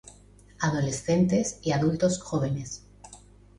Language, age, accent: Spanish, 40-49, España: Centro-Sur peninsular (Madrid, Toledo, Castilla-La Mancha)